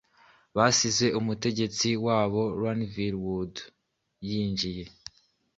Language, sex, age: Kinyarwanda, male, 19-29